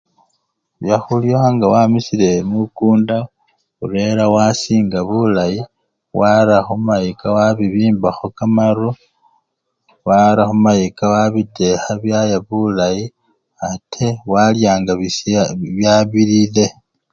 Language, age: Luyia, 40-49